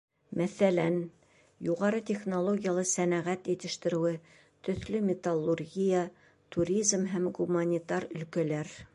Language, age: Bashkir, 60-69